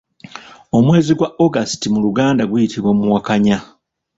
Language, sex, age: Ganda, male, 40-49